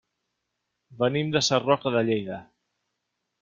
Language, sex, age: Catalan, male, 40-49